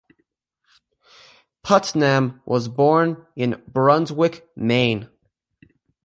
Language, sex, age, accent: English, male, under 19, United States English